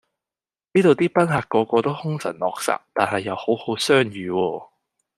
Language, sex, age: Cantonese, male, 19-29